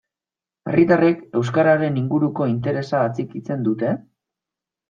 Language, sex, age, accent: Basque, male, 19-29, Mendebalekoa (Araba, Bizkaia, Gipuzkoako mendebaleko herri batzuk)